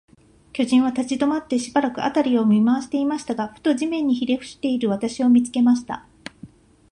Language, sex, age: Japanese, female, 50-59